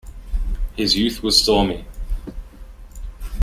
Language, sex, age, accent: English, male, 19-29, Australian English